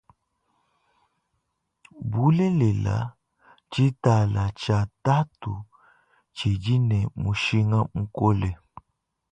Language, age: Luba-Lulua, 19-29